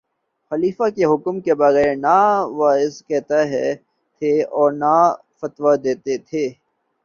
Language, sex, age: Urdu, male, 19-29